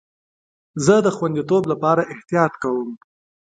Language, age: Pashto, 19-29